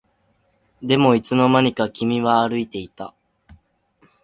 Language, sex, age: Japanese, male, 19-29